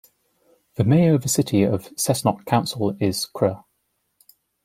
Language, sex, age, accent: English, male, 19-29, England English